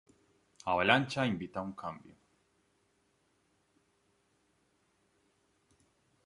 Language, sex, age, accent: Spanish, male, 19-29, Andino-Pacífico: Colombia, Perú, Ecuador, oeste de Bolivia y Venezuela andina